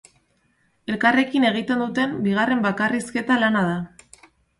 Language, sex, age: Basque, female, 19-29